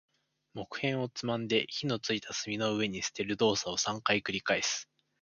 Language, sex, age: Japanese, male, 19-29